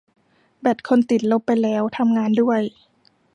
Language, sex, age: Thai, female, 19-29